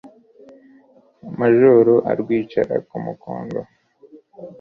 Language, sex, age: Kinyarwanda, male, 19-29